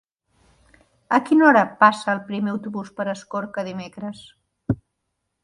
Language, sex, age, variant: Catalan, female, 50-59, Central